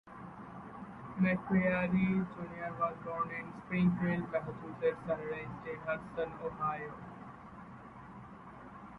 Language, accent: English, United States English